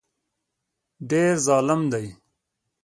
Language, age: Pashto, 19-29